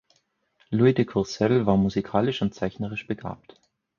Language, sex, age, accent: German, male, 30-39, Österreichisches Deutsch